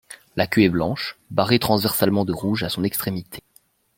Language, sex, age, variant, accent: French, male, under 19, Français d'Europe, Français de Belgique